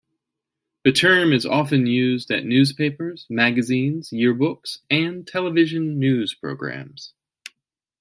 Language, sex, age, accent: English, male, 40-49, United States English